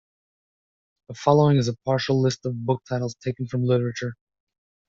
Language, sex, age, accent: English, male, 19-29, United States English